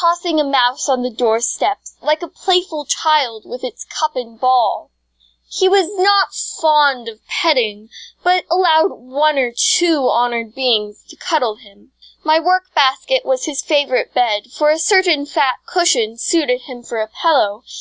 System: none